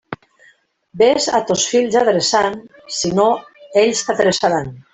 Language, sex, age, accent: Catalan, female, 50-59, valencià